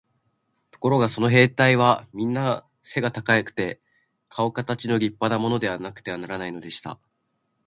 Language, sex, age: Japanese, male, 19-29